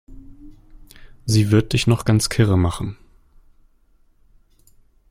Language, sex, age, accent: German, male, 19-29, Deutschland Deutsch